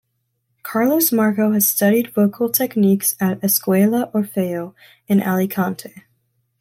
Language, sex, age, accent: English, female, 19-29, United States English